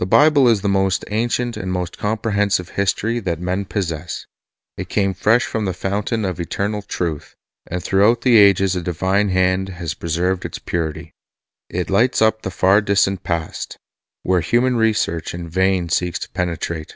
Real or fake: real